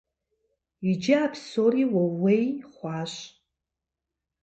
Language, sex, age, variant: Kabardian, female, 40-49, Адыгэбзэ (Къэбэрдей, Кирил, Урысей)